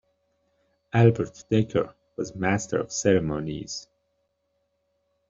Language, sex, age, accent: English, male, 30-39, United States English